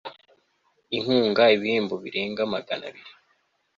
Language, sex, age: Kinyarwanda, male, under 19